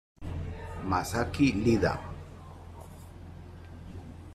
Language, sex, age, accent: Spanish, male, 40-49, Andino-Pacífico: Colombia, Perú, Ecuador, oeste de Bolivia y Venezuela andina